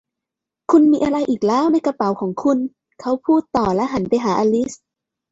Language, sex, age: Thai, female, 30-39